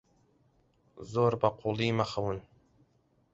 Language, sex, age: Central Kurdish, male, under 19